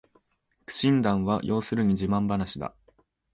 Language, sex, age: Japanese, male, 19-29